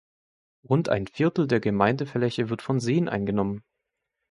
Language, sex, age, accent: German, male, 19-29, Deutschland Deutsch